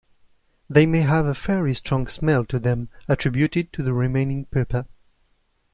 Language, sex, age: English, male, 19-29